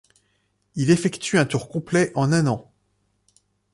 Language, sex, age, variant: French, male, 30-39, Français de métropole